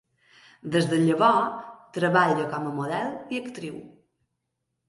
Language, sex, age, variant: Catalan, male, 30-39, Balear